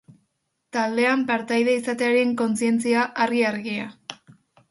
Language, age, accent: Basque, under 19, Mendebalekoa (Araba, Bizkaia, Gipuzkoako mendebaleko herri batzuk)